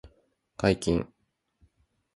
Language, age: Japanese, 19-29